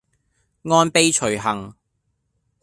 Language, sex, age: Cantonese, male, 19-29